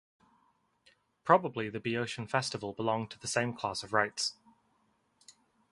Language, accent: English, England English